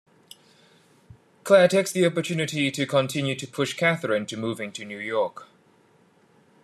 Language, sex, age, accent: English, male, 30-39, Hong Kong English